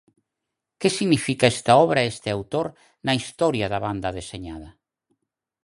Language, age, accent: Galician, 60-69, Normativo (estándar)